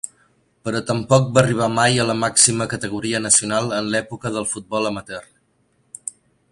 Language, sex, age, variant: Catalan, male, 40-49, Central